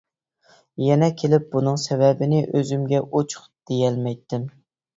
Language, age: Uyghur, 19-29